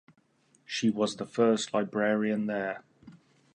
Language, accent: English, England English